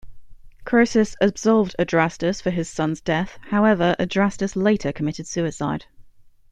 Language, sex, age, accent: English, female, 19-29, England English